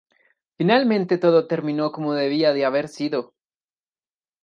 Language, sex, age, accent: Spanish, male, 19-29, Andino-Pacífico: Colombia, Perú, Ecuador, oeste de Bolivia y Venezuela andina